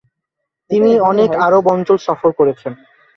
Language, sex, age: Bengali, male, 19-29